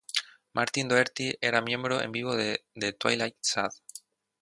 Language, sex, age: Spanish, male, 19-29